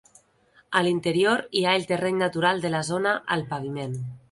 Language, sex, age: Catalan, female, 30-39